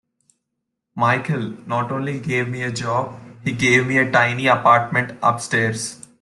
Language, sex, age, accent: English, male, 19-29, India and South Asia (India, Pakistan, Sri Lanka)